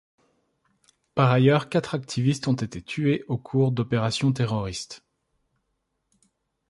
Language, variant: French, Français de métropole